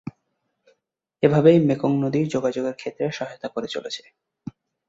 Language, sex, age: Bengali, male, under 19